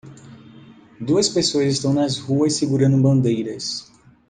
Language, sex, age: Portuguese, male, 30-39